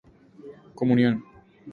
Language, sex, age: Spanish, male, 19-29